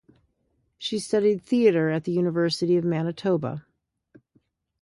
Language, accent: English, United States English